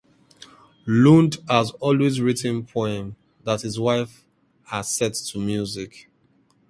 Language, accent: English, England English